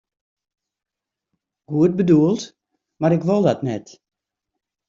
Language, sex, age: Western Frisian, female, 60-69